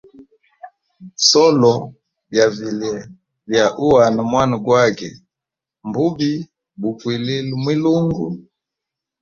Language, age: Hemba, 19-29